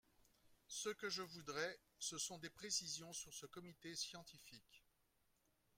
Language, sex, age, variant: French, male, 50-59, Français de métropole